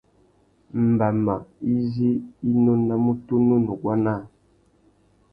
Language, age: Tuki, 40-49